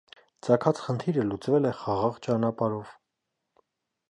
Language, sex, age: Armenian, male, 19-29